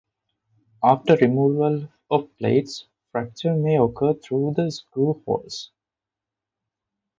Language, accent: English, India and South Asia (India, Pakistan, Sri Lanka)